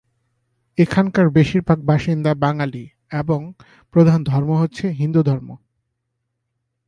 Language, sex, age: Bengali, male, 30-39